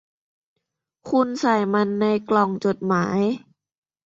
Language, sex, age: Thai, female, 19-29